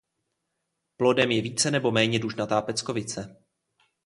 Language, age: Czech, 19-29